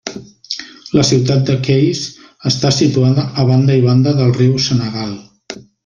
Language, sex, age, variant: Catalan, male, 50-59, Central